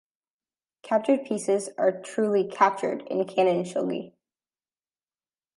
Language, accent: English, United States English